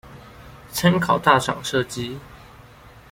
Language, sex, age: Chinese, male, 19-29